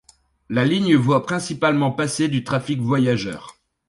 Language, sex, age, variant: French, male, 30-39, Français de métropole